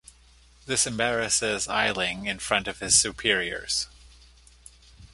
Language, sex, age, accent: English, male, 50-59, Canadian English